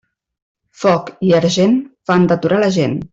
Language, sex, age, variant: Catalan, female, 40-49, Central